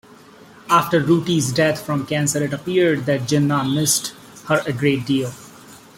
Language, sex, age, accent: English, male, 30-39, India and South Asia (India, Pakistan, Sri Lanka)